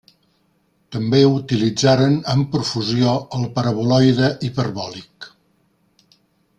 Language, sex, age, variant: Catalan, male, 60-69, Central